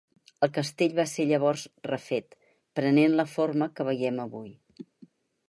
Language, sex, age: Catalan, female, 60-69